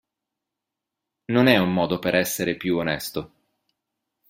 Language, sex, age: Italian, male, 30-39